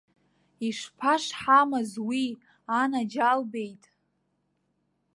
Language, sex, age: Abkhazian, female, under 19